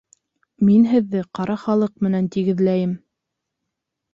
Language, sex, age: Bashkir, female, 19-29